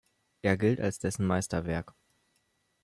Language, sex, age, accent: German, male, 19-29, Deutschland Deutsch